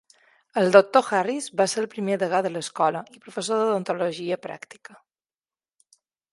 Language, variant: Catalan, Balear